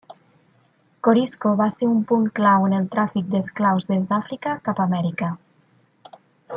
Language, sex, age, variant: Catalan, female, 30-39, Nord-Occidental